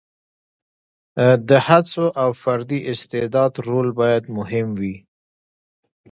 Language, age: Pashto, 30-39